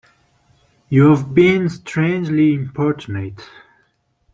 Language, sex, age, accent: English, male, 19-29, United States English